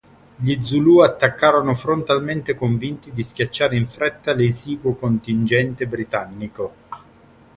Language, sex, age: Italian, male, 30-39